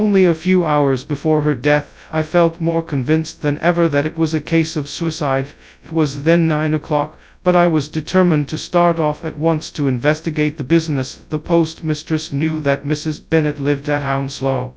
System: TTS, FastPitch